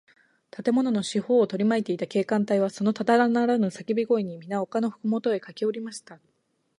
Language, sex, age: Japanese, female, 19-29